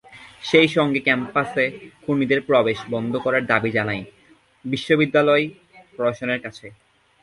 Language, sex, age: Bengali, male, 19-29